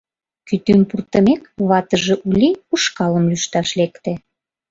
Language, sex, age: Mari, female, 30-39